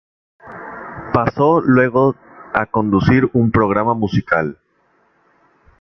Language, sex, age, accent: Spanish, male, 19-29, Caribe: Cuba, Venezuela, Puerto Rico, República Dominicana, Panamá, Colombia caribeña, México caribeño, Costa del golfo de México